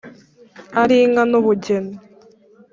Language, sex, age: Kinyarwanda, female, under 19